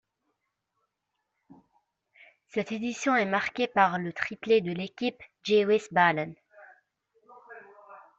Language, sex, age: French, female, 19-29